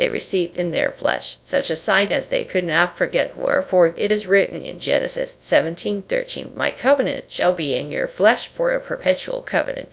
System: TTS, GradTTS